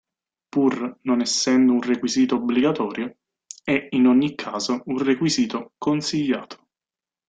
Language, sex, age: Italian, male, 30-39